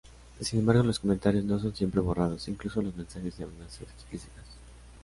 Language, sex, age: Spanish, male, 19-29